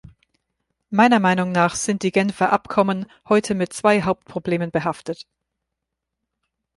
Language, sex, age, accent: German, female, 30-39, Deutschland Deutsch